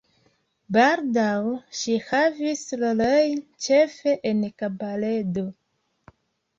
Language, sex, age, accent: Esperanto, female, 30-39, Internacia